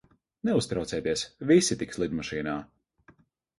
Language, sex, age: Latvian, male, 40-49